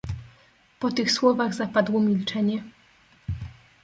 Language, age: Polish, 19-29